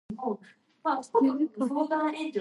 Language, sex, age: Tatar, female, under 19